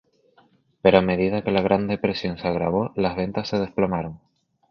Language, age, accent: Spanish, 19-29, España: Islas Canarias